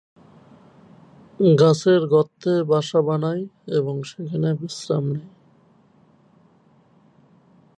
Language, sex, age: Bengali, male, 19-29